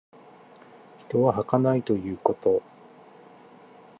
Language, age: Japanese, 30-39